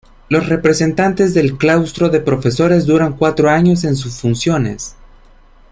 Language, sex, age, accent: Spanish, male, 19-29, América central